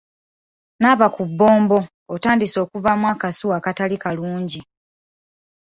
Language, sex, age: Ganda, female, 19-29